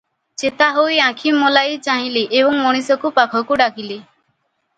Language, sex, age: Odia, female, 19-29